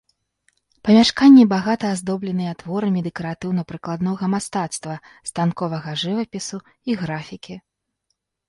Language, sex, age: Belarusian, female, 19-29